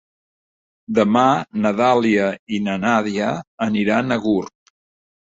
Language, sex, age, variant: Catalan, male, 60-69, Central